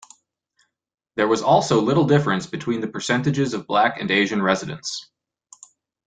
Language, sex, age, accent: English, male, 30-39, United States English